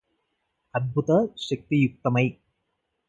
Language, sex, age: Telugu, male, 19-29